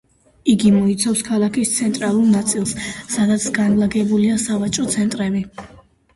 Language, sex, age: Georgian, female, 19-29